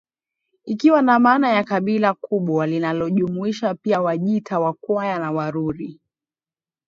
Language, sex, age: Swahili, female, 19-29